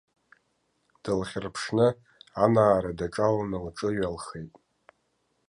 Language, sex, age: Abkhazian, male, 30-39